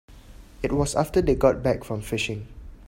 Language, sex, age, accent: English, male, under 19, Malaysian English